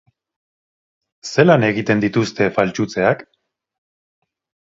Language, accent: Basque, Erdialdekoa edo Nafarra (Gipuzkoa, Nafarroa)